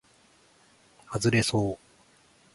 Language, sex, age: Japanese, male, 40-49